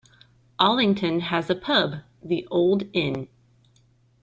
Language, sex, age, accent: English, female, 30-39, United States English